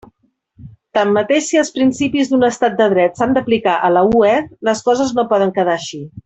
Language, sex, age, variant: Catalan, female, 40-49, Central